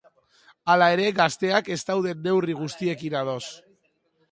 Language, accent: Basque, Mendebalekoa (Araba, Bizkaia, Gipuzkoako mendebaleko herri batzuk)